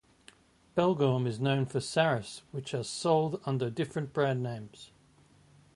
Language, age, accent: English, 40-49, Australian English